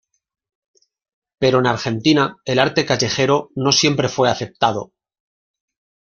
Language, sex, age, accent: Spanish, male, 50-59, España: Norte peninsular (Asturias, Castilla y León, Cantabria, País Vasco, Navarra, Aragón, La Rioja, Guadalajara, Cuenca)